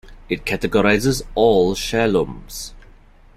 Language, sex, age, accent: English, male, 30-39, Singaporean English